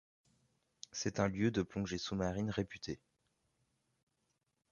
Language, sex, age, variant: French, male, 19-29, Français de métropole